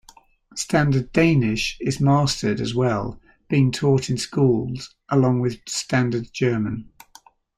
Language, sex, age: English, male, 60-69